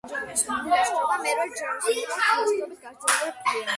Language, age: Georgian, 30-39